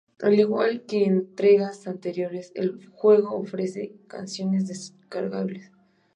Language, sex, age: Spanish, female, 19-29